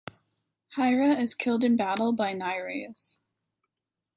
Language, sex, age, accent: English, female, 30-39, United States English